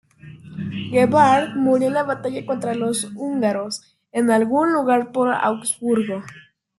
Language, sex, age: Spanish, female, 40-49